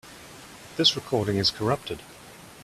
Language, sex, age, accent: English, male, 50-59, New Zealand English